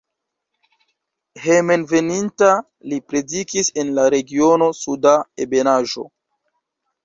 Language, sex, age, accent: Esperanto, male, 19-29, Internacia